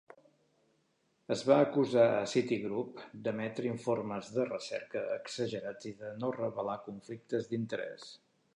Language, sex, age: Catalan, male, 50-59